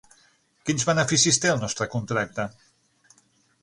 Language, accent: Catalan, central; septentrional